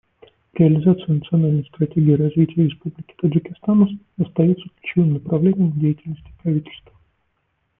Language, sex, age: Russian, male, 30-39